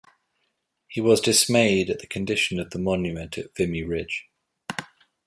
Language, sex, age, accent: English, male, 40-49, England English